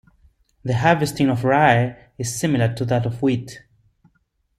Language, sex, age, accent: English, male, 30-39, United States English